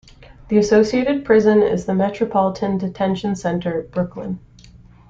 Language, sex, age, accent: English, female, 19-29, United States English